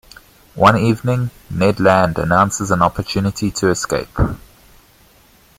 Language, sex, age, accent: English, male, 19-29, Southern African (South Africa, Zimbabwe, Namibia)